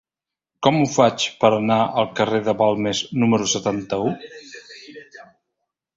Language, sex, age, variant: Catalan, male, 50-59, Central